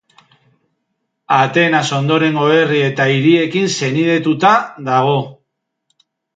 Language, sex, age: Basque, male, 40-49